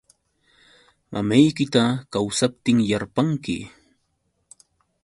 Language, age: Yauyos Quechua, 30-39